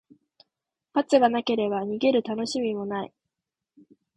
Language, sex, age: Japanese, female, under 19